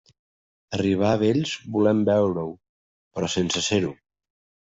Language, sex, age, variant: Catalan, male, 30-39, Central